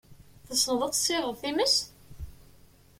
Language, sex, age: Kabyle, female, 19-29